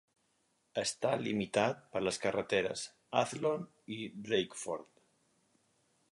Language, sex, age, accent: Catalan, male, 50-59, mallorquí